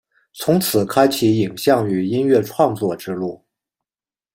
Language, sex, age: Chinese, male, 30-39